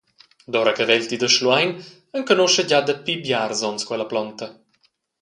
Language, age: Romansh, 19-29